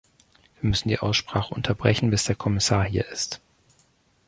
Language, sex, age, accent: German, male, 40-49, Deutschland Deutsch